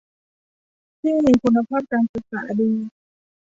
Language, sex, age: Thai, female, 19-29